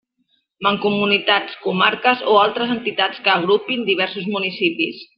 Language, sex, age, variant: Catalan, female, 40-49, Central